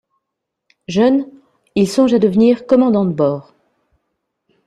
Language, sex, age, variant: French, female, 50-59, Français de métropole